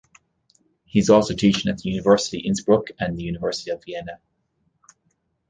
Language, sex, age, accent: English, male, 30-39, Irish English